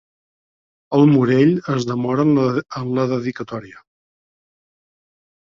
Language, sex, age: Catalan, male, 50-59